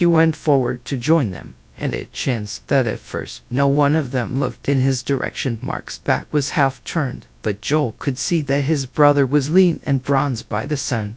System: TTS, GradTTS